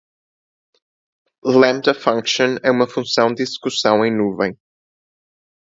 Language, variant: Portuguese, Portuguese (Portugal)